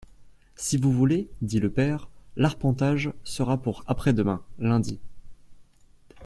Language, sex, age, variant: French, male, under 19, Français de métropole